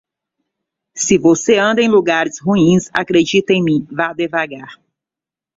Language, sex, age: Portuguese, female, 40-49